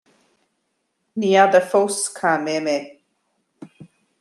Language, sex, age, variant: Irish, male, 50-59, Gaeilge Uladh